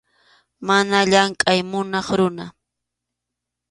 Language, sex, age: Arequipa-La Unión Quechua, female, 30-39